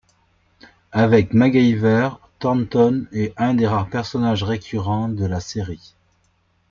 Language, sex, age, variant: French, male, 40-49, Français de métropole